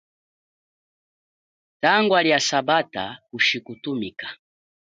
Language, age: Chokwe, 30-39